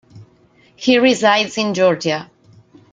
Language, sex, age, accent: English, female, 30-39, United States English